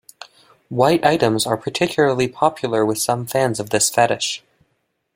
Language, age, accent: English, under 19, United States English